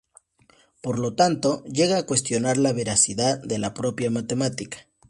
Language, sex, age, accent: Spanish, male, 19-29, México